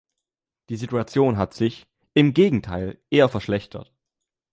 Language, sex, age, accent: German, male, under 19, Deutschland Deutsch